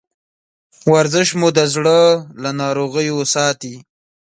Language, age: Pashto, 19-29